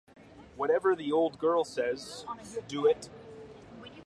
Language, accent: English, United States English